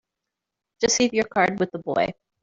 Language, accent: English, United States English